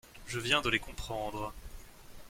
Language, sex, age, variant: French, male, 19-29, Français de métropole